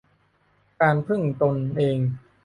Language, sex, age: Thai, male, 19-29